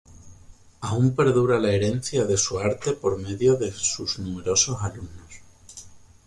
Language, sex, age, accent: Spanish, male, 19-29, España: Sur peninsular (Andalucia, Extremadura, Murcia)